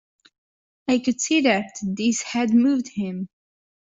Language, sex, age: English, female, 19-29